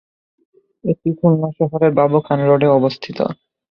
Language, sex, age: Bengali, male, under 19